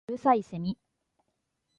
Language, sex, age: Japanese, female, 40-49